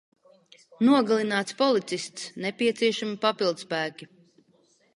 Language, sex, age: Latvian, female, 50-59